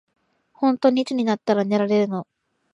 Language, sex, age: Japanese, female, 19-29